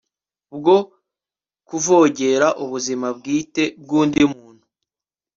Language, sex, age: Kinyarwanda, male, 19-29